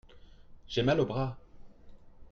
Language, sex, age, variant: French, male, 30-39, Français de métropole